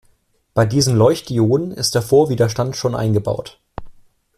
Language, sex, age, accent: German, male, 19-29, Deutschland Deutsch